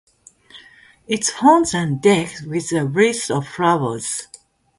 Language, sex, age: English, female, 50-59